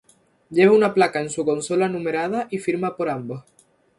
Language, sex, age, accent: Spanish, male, 19-29, España: Islas Canarias